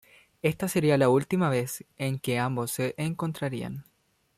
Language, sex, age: Spanish, male, under 19